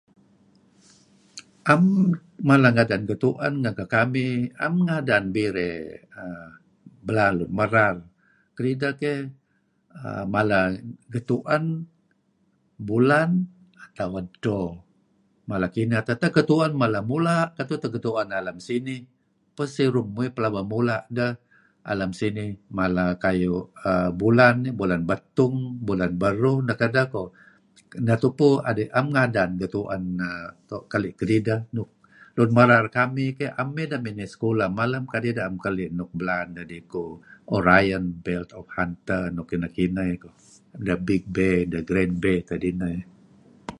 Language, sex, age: Kelabit, male, 70-79